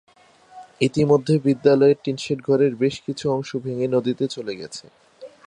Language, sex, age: Bengali, male, 19-29